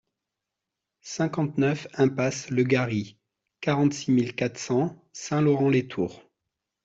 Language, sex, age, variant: French, male, 30-39, Français de métropole